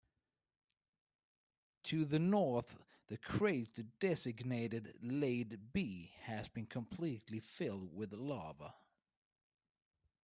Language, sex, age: English, male, 30-39